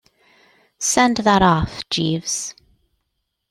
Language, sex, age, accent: English, female, 30-39, United States English